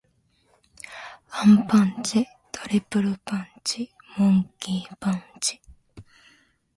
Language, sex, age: Japanese, female, 19-29